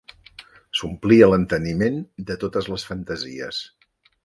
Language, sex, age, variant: Catalan, male, 60-69, Central